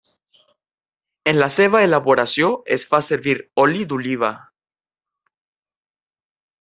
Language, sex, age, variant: Catalan, male, 19-29, Central